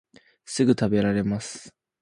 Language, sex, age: Japanese, male, under 19